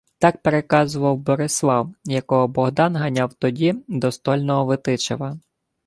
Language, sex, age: Ukrainian, male, 19-29